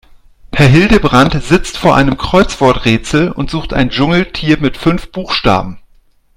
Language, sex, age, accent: German, male, 40-49, Deutschland Deutsch